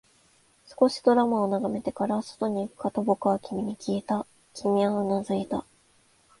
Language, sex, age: Japanese, female, 19-29